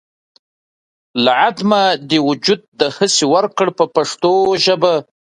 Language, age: Pashto, 30-39